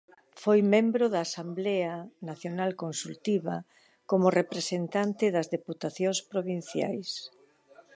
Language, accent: Galician, Normativo (estándar)